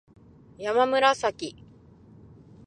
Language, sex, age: Japanese, female, 19-29